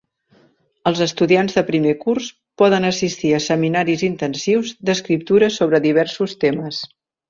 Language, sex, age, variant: Catalan, female, 60-69, Central